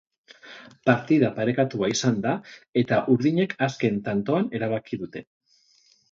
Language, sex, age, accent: Basque, male, 40-49, Mendebalekoa (Araba, Bizkaia, Gipuzkoako mendebaleko herri batzuk)